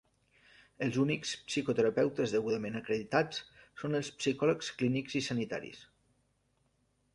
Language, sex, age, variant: Catalan, male, 40-49, Central